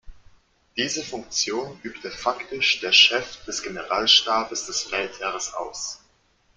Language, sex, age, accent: German, male, 19-29, Deutschland Deutsch